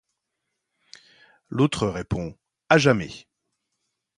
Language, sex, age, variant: French, male, 40-49, Français de métropole